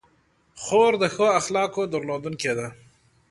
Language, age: Pashto, 30-39